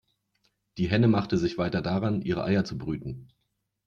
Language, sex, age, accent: German, male, 40-49, Deutschland Deutsch